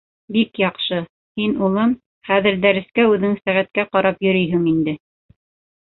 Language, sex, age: Bashkir, female, 40-49